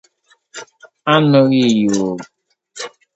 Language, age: Igbo, 19-29